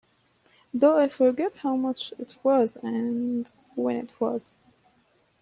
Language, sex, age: English, female, 19-29